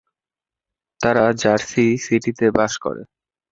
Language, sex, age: Bengali, male, under 19